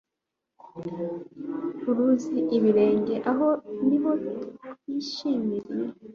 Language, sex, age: Kinyarwanda, female, 19-29